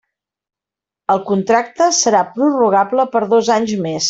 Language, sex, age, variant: Catalan, female, 50-59, Central